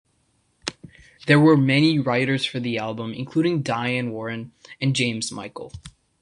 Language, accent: English, India and South Asia (India, Pakistan, Sri Lanka)